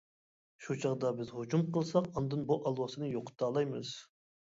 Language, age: Uyghur, 19-29